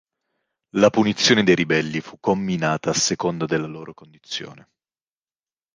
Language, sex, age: Italian, male, 19-29